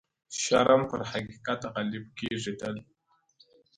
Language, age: Pashto, under 19